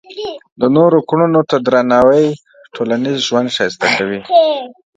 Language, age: Pashto, 30-39